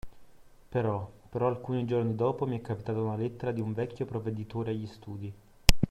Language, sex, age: Italian, male, 19-29